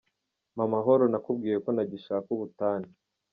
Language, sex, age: Kinyarwanda, male, 19-29